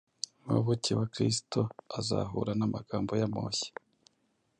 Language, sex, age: Kinyarwanda, male, 19-29